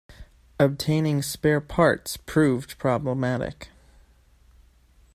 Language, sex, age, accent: English, male, 19-29, United States English